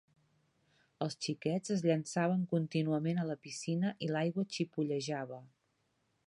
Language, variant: Catalan, Central